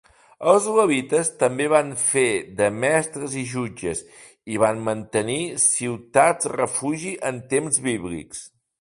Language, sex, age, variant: Catalan, male, 50-59, Central